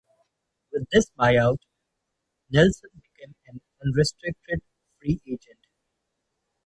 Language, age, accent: English, 30-39, United States English; India and South Asia (India, Pakistan, Sri Lanka)